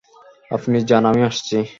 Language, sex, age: Bengali, male, 19-29